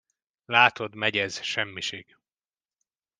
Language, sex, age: Hungarian, male, 19-29